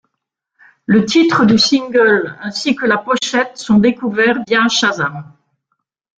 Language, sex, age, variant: French, female, 60-69, Français de métropole